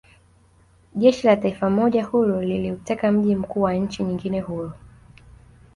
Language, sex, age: Swahili, female, 19-29